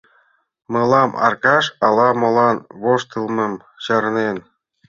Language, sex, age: Mari, male, 40-49